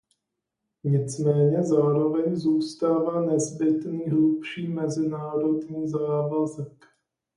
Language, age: Czech, 30-39